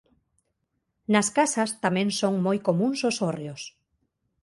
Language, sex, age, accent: Galician, female, 30-39, Normativo (estándar)